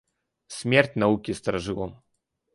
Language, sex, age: Russian, male, 19-29